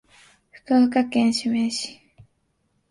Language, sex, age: Japanese, female, 19-29